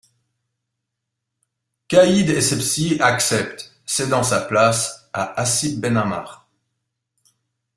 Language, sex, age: French, male, 50-59